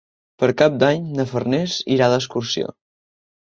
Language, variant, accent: Catalan, Central, central